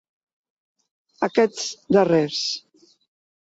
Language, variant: Catalan, Central